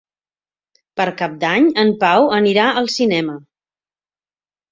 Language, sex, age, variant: Catalan, female, 50-59, Central